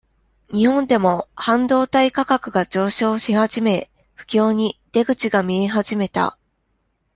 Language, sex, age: Japanese, female, 19-29